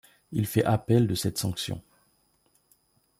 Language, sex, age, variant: French, male, 30-39, Français de métropole